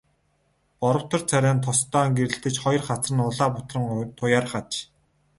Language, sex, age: Mongolian, male, 19-29